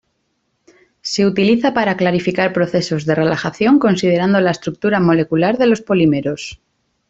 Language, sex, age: Spanish, female, 30-39